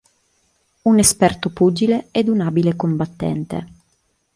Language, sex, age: Italian, female, 30-39